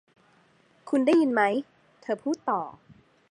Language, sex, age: Thai, female, 19-29